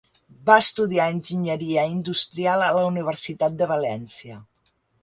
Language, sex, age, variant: Catalan, female, 60-69, Central